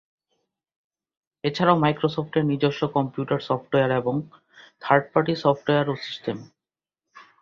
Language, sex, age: Bengali, male, 19-29